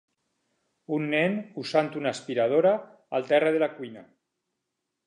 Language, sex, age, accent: Catalan, male, 50-59, valencià